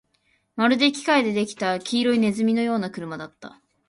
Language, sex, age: Japanese, female, 19-29